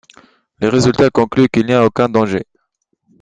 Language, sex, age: French, female, 40-49